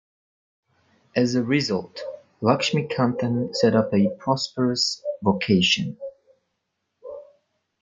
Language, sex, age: English, male, 19-29